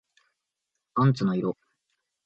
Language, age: Japanese, 19-29